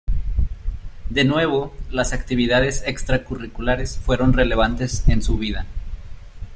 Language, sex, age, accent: Spanish, male, 19-29, México